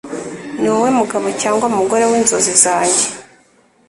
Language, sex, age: Kinyarwanda, female, 19-29